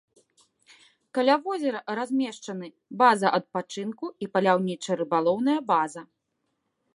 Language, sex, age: Belarusian, female, 30-39